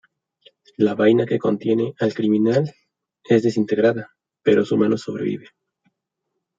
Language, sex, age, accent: Spanish, male, 19-29, México